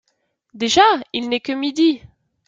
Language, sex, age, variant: French, female, 19-29, Français de métropole